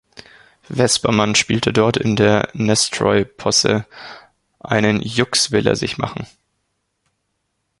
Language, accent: German, Deutschland Deutsch